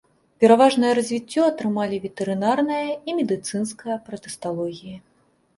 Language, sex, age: Belarusian, female, 30-39